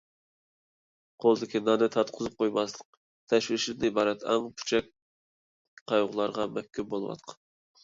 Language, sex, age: Uyghur, male, 19-29